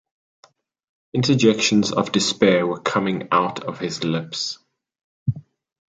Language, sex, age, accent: English, male, 19-29, Southern African (South Africa, Zimbabwe, Namibia)